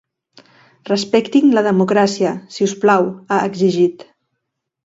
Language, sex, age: Catalan, female, 40-49